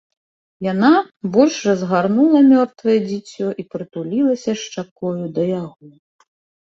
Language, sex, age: Belarusian, female, 40-49